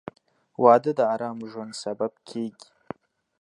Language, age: Pashto, under 19